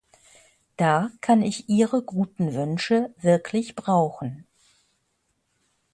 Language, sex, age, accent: German, female, 60-69, Deutschland Deutsch